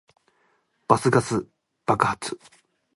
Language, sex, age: Japanese, male, 19-29